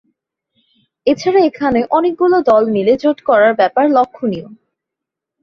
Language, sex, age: Bengali, female, under 19